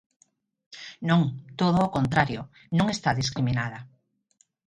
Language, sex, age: Galician, female, 40-49